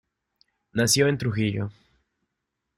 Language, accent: Spanish, México